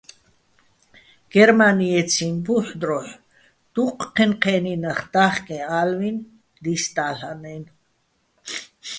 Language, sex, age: Bats, female, 60-69